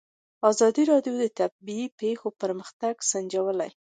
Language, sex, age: Pashto, female, 19-29